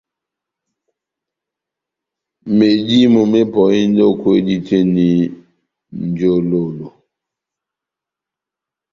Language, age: Batanga, 60-69